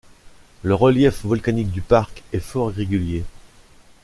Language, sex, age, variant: French, male, 40-49, Français de métropole